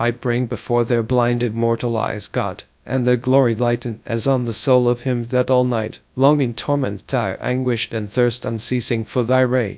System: TTS, GradTTS